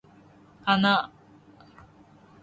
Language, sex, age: Japanese, female, under 19